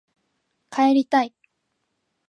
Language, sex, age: Japanese, female, 19-29